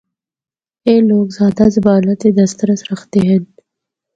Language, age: Northern Hindko, 30-39